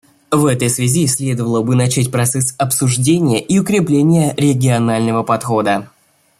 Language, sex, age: Russian, male, under 19